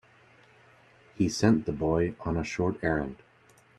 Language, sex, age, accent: English, male, 50-59, United States English